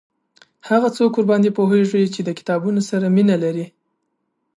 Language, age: Pashto, 19-29